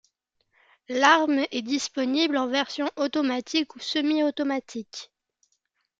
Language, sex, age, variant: French, female, under 19, Français de métropole